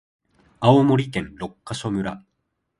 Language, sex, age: Japanese, male, 19-29